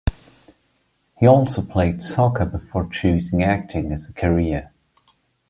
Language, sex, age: English, male, 30-39